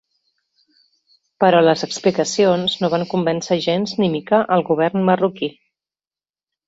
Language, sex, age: Catalan, female, 40-49